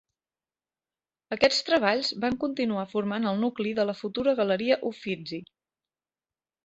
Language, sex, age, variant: Catalan, male, 30-39, Central